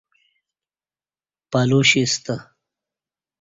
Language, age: Kati, 19-29